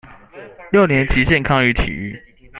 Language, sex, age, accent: Chinese, male, 19-29, 出生地：新北市